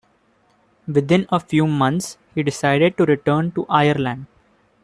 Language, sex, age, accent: English, male, 19-29, India and South Asia (India, Pakistan, Sri Lanka)